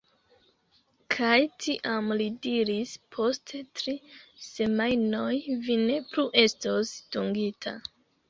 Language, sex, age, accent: Esperanto, female, 19-29, Internacia